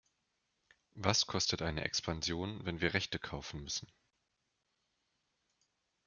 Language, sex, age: German, male, 19-29